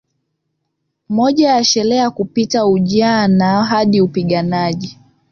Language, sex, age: Swahili, female, 19-29